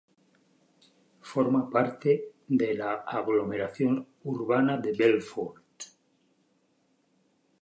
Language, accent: Spanish, España: Norte peninsular (Asturias, Castilla y León, Cantabria, País Vasco, Navarra, Aragón, La Rioja, Guadalajara, Cuenca)